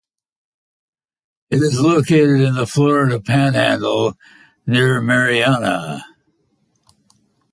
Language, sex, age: English, male, 80-89